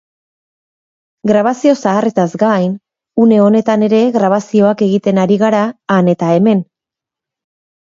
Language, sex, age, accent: Basque, female, 40-49, Erdialdekoa edo Nafarra (Gipuzkoa, Nafarroa)